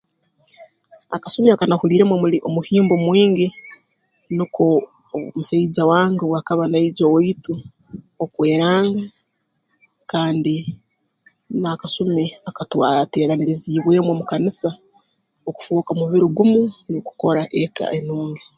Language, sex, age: Tooro, female, 19-29